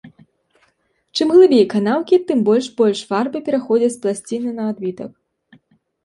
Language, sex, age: Belarusian, female, 19-29